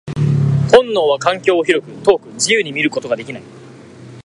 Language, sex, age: Japanese, male, 19-29